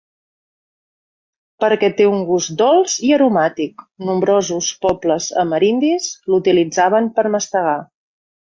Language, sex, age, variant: Catalan, female, 50-59, Central